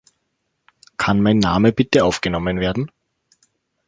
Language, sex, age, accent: German, male, 30-39, Österreichisches Deutsch